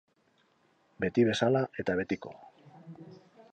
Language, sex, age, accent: Basque, male, 50-59, Mendebalekoa (Araba, Bizkaia, Gipuzkoako mendebaleko herri batzuk)